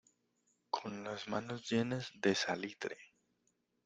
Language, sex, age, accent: Spanish, male, 19-29, Andino-Pacífico: Colombia, Perú, Ecuador, oeste de Bolivia y Venezuela andina